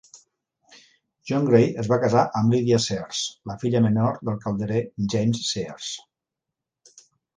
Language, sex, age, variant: Catalan, male, 60-69, Central